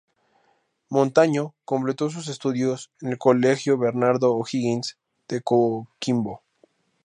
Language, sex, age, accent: Spanish, male, under 19, México